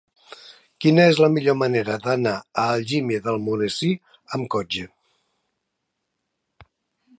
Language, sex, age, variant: Catalan, male, 60-69, Nord-Occidental